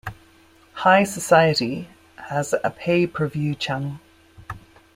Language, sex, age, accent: English, female, 50-59, Irish English